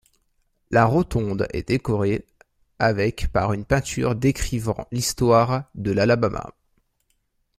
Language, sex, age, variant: French, male, 19-29, Français de métropole